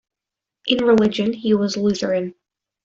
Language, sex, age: English, female, under 19